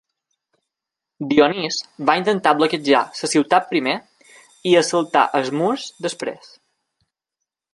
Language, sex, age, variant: Catalan, male, 19-29, Balear